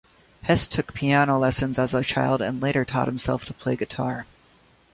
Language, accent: English, United States English